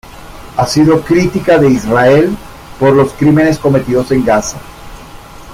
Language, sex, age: Spanish, male, 50-59